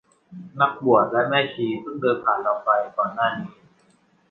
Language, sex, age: Thai, male, under 19